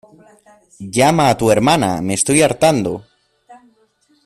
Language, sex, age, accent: Spanish, male, under 19, España: Centro-Sur peninsular (Madrid, Toledo, Castilla-La Mancha)